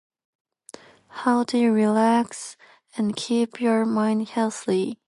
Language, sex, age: English, female, under 19